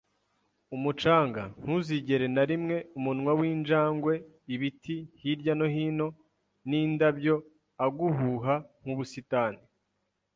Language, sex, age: Kinyarwanda, male, 19-29